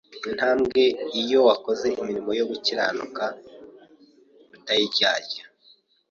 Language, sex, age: Kinyarwanda, male, 19-29